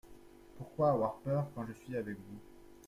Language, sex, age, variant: French, male, 19-29, Français de métropole